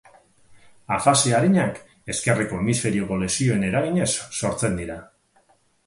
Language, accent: Basque, Mendebalekoa (Araba, Bizkaia, Gipuzkoako mendebaleko herri batzuk)